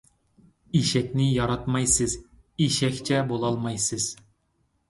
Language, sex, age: Uyghur, male, 30-39